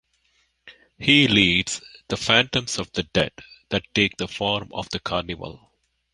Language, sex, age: English, male, 50-59